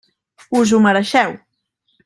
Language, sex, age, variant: Catalan, female, 19-29, Central